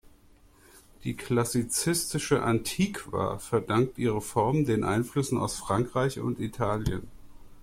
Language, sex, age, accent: German, male, 30-39, Deutschland Deutsch